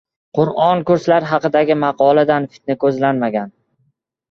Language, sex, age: Uzbek, male, 19-29